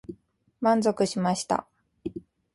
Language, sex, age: Japanese, female, 19-29